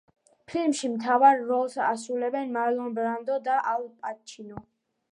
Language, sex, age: Georgian, female, under 19